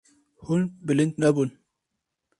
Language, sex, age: Kurdish, male, 30-39